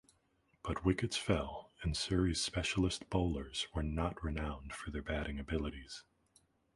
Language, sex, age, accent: English, male, 40-49, United States English